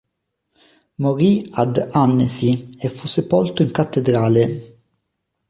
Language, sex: Italian, male